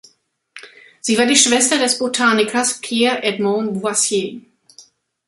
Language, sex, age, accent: German, female, 50-59, Deutschland Deutsch